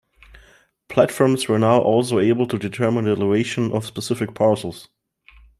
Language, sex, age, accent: English, male, 19-29, United States English